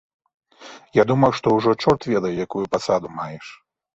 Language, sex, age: Belarusian, male, 50-59